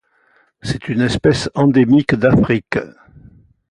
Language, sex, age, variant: French, male, 80-89, Français de métropole